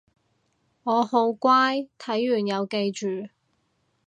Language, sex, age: Cantonese, female, 30-39